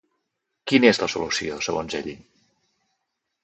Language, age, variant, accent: Catalan, 30-39, Central, central